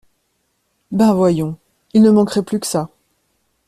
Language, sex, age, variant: French, female, 40-49, Français de métropole